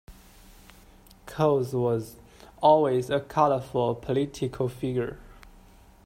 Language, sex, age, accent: English, male, 19-29, United States English